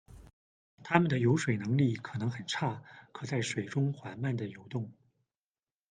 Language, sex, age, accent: Chinese, male, 30-39, 出生地：山东省